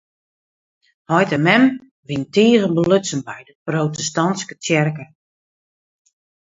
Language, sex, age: Western Frisian, female, 60-69